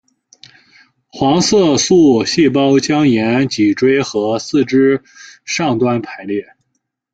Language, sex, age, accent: Chinese, male, 19-29, 出生地：河南省